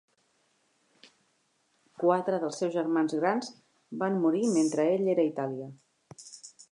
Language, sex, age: Catalan, female, 40-49